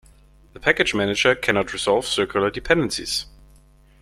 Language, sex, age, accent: English, male, 30-39, United States English